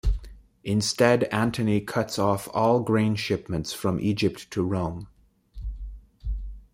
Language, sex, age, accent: English, male, 19-29, United States English